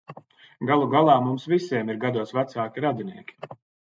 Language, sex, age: Latvian, male, 30-39